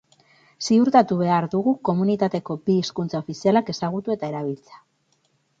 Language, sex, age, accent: Basque, female, 30-39, Mendebalekoa (Araba, Bizkaia, Gipuzkoako mendebaleko herri batzuk)